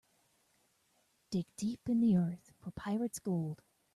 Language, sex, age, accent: English, female, 30-39, United States English